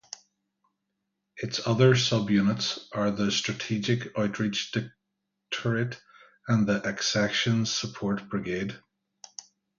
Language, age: English, 40-49